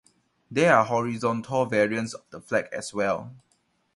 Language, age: English, 19-29